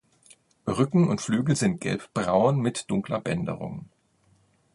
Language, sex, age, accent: German, male, 50-59, Deutschland Deutsch